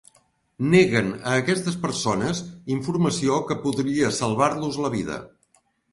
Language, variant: Catalan, Central